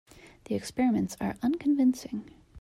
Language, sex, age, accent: English, female, 30-39, United States English